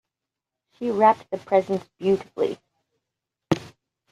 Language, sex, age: English, female, 40-49